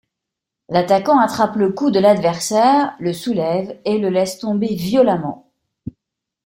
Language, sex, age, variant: French, female, 50-59, Français de métropole